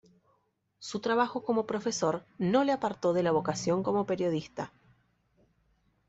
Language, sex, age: Spanish, female, 30-39